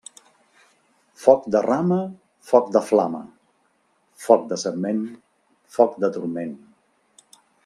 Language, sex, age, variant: Catalan, male, 50-59, Central